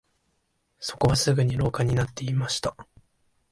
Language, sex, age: Japanese, male, 19-29